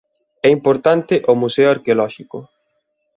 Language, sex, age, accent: Galician, male, 30-39, Normativo (estándar)